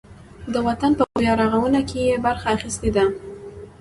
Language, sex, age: Pashto, female, 19-29